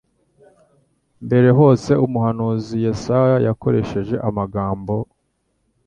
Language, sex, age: Kinyarwanda, male, 19-29